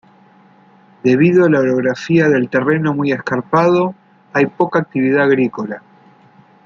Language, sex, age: Spanish, male, 40-49